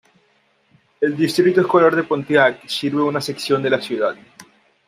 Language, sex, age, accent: Spanish, male, 19-29, América central